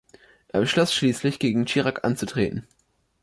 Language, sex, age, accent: German, male, under 19, Deutschland Deutsch